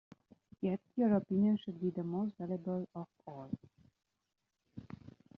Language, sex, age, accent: English, female, 30-39, United States English